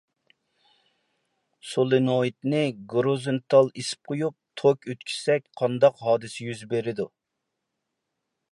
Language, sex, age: Uyghur, male, 40-49